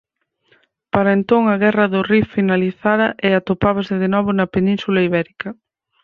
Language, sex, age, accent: Galician, female, 30-39, Oriental (común en zona oriental)